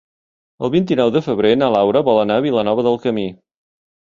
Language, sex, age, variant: Catalan, male, 50-59, Central